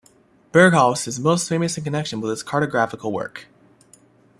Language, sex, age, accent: English, male, under 19, United States English